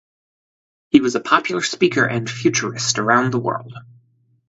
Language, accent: English, United States English; Midwestern